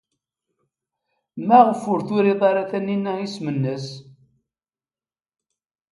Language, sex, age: Kabyle, male, 70-79